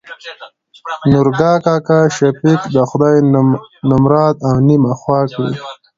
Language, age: Pashto, 19-29